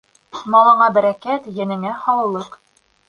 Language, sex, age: Bashkir, female, 19-29